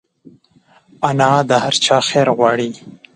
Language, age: Pashto, 30-39